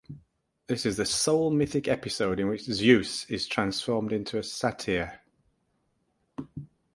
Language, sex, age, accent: English, male, 60-69, England English